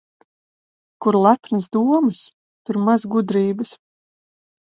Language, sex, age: Latvian, female, 40-49